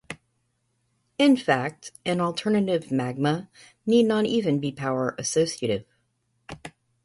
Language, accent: English, United States English